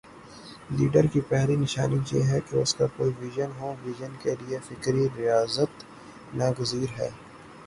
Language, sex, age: Urdu, male, 19-29